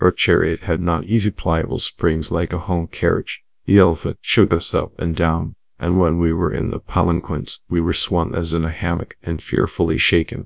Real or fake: fake